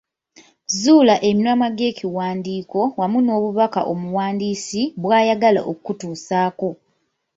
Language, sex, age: Ganda, female, 19-29